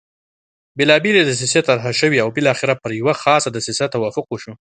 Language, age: Pashto, 19-29